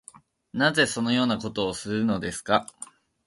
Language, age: Japanese, 19-29